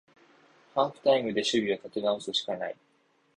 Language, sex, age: Japanese, male, 19-29